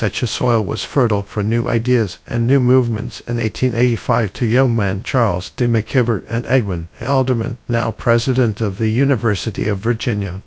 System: TTS, GradTTS